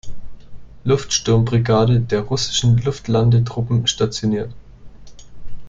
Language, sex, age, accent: German, male, 19-29, Deutschland Deutsch